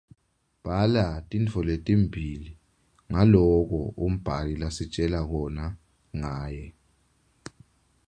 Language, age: Swati, 19-29